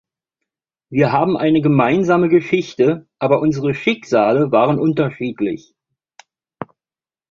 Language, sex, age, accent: German, male, 50-59, Deutschland Deutsch